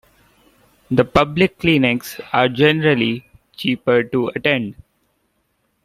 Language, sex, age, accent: English, male, 19-29, India and South Asia (India, Pakistan, Sri Lanka)